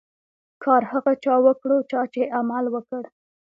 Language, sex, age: Pashto, female, 19-29